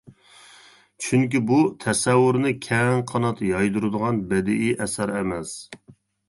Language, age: Uyghur, 40-49